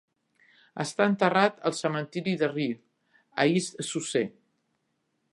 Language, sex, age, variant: Catalan, female, 50-59, Central